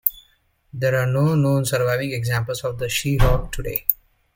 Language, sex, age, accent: English, male, 30-39, England English